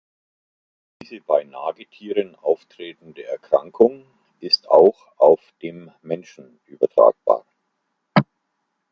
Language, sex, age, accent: German, male, 50-59, Deutschland Deutsch